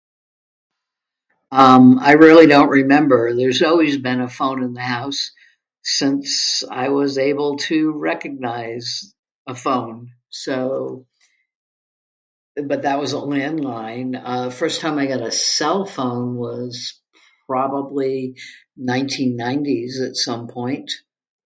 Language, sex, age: English, female, 70-79